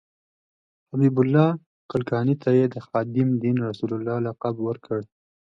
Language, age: Pashto, 19-29